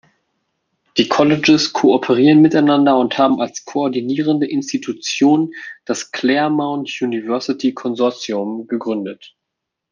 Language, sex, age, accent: German, male, 19-29, Deutschland Deutsch